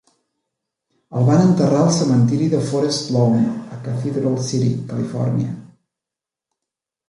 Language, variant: Catalan, Central